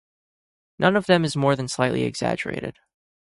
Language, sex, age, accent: English, male, 19-29, United States English